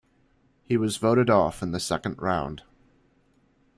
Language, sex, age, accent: English, male, 19-29, United States English